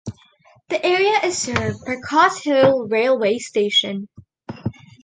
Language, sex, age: English, female, under 19